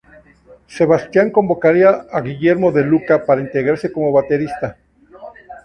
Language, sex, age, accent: Spanish, male, 50-59, México